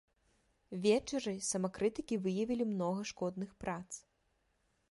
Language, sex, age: Belarusian, female, 19-29